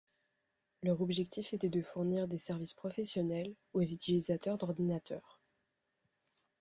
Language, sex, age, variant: French, female, under 19, Français de métropole